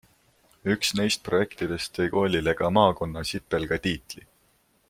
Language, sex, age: Estonian, male, 19-29